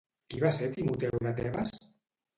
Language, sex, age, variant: Catalan, male, 50-59, Central